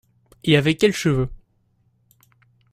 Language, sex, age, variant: French, male, under 19, Français de métropole